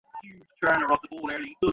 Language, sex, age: Bengali, male, 19-29